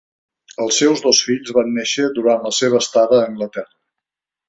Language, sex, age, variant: Catalan, male, 50-59, Nord-Occidental